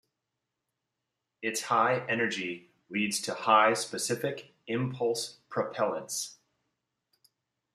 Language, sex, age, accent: English, male, 30-39, United States English